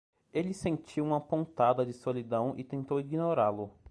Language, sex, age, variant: Portuguese, male, 19-29, Portuguese (Brasil)